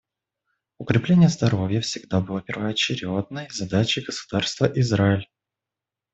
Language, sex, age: Russian, male, 19-29